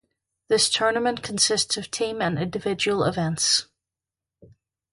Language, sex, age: English, female, 30-39